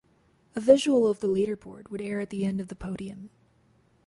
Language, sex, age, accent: English, female, 19-29, United States English